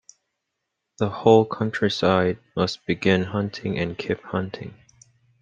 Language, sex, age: English, male, 19-29